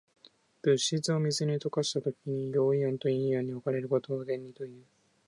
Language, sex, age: Japanese, male, 19-29